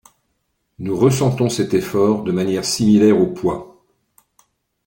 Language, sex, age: French, male, 50-59